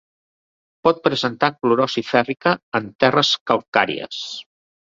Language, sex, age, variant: Catalan, male, 60-69, Central